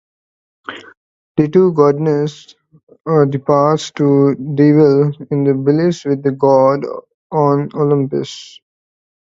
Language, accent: English, India and South Asia (India, Pakistan, Sri Lanka)